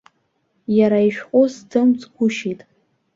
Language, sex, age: Abkhazian, female, under 19